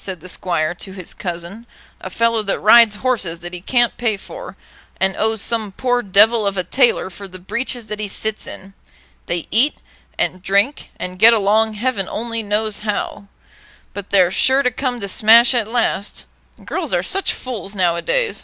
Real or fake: real